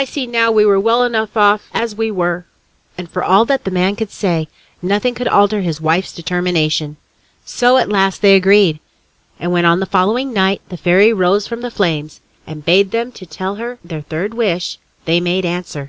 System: none